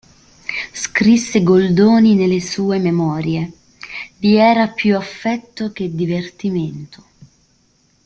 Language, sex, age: Italian, female, 19-29